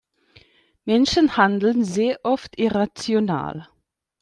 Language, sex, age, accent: German, male, 40-49, Deutschland Deutsch